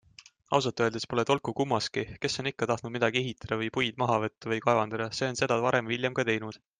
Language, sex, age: Estonian, male, 19-29